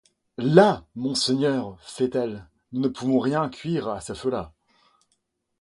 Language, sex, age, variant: French, male, 19-29, Français de métropole